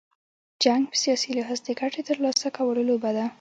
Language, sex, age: Pashto, female, 19-29